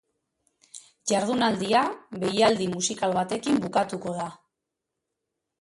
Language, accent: Basque, Mendebalekoa (Araba, Bizkaia, Gipuzkoako mendebaleko herri batzuk)